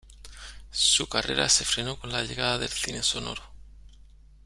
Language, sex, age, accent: Spanish, male, 40-49, España: Sur peninsular (Andalucia, Extremadura, Murcia)